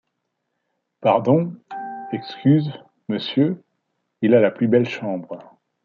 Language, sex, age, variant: French, male, 40-49, Français de métropole